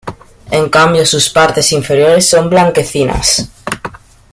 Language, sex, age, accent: Spanish, male, under 19, España: Sur peninsular (Andalucia, Extremadura, Murcia)